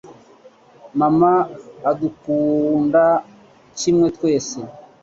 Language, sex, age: Kinyarwanda, male, 30-39